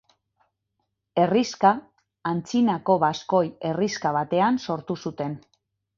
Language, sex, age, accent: Basque, female, 50-59, Mendebalekoa (Araba, Bizkaia, Gipuzkoako mendebaleko herri batzuk)